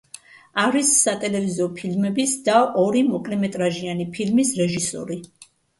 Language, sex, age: Georgian, female, 50-59